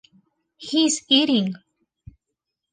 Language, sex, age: English, female, under 19